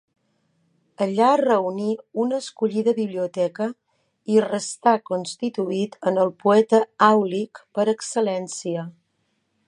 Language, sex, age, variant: Catalan, female, 50-59, Balear